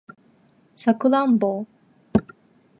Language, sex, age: Japanese, female, 19-29